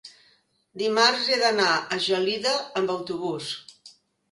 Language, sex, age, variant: Catalan, female, 60-69, Central